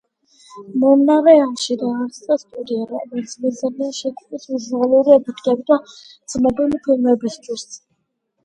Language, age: Georgian, 30-39